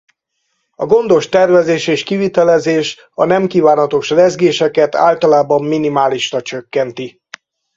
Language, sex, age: Hungarian, male, 60-69